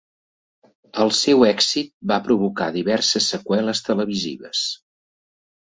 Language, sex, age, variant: Catalan, male, 50-59, Central